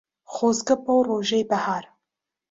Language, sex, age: Central Kurdish, female, 30-39